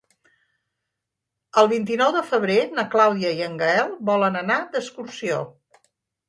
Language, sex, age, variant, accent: Catalan, female, 60-69, Central, central